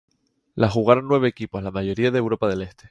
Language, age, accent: Spanish, 19-29, España: Islas Canarias